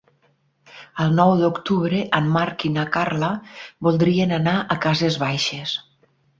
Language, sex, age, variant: Catalan, female, 50-59, Nord-Occidental